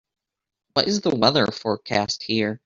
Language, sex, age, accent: English, male, 19-29, United States English